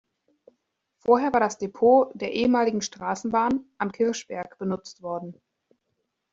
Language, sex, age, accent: German, female, 19-29, Deutschland Deutsch